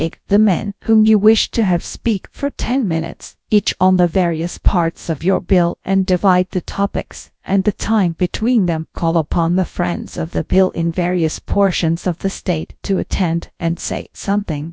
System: TTS, GradTTS